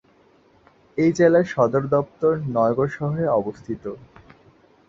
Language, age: Bengali, 19-29